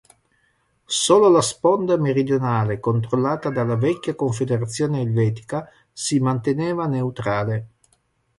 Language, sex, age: Italian, male, 50-59